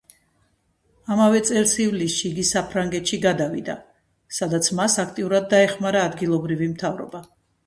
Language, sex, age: Georgian, female, 60-69